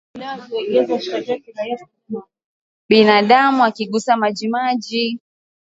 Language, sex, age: Swahili, female, 19-29